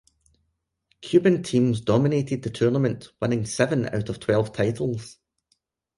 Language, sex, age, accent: English, male, 40-49, Scottish English